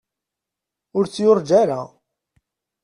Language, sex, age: Kabyle, male, 30-39